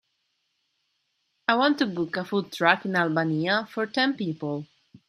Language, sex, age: English, female, 30-39